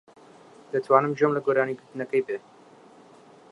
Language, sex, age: Central Kurdish, male, 19-29